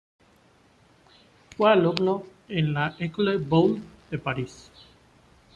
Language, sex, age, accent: Spanish, male, 19-29, México